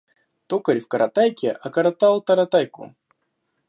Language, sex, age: Russian, male, 19-29